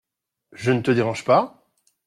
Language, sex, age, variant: French, male, 40-49, Français de métropole